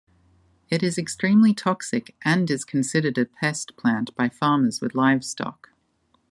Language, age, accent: English, 30-39, Australian English